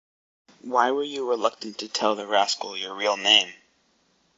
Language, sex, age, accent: English, male, under 19, United States English